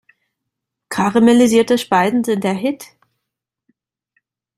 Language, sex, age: German, female, 30-39